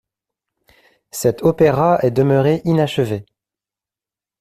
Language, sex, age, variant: French, male, 19-29, Français de métropole